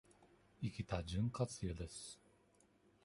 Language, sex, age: Japanese, male, 19-29